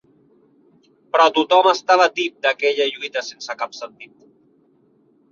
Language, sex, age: Catalan, male, 40-49